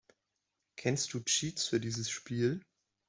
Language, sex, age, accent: German, male, 19-29, Deutschland Deutsch